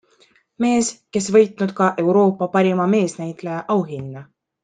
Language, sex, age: Estonian, female, 19-29